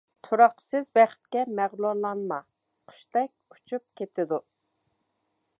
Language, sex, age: Uyghur, female, 50-59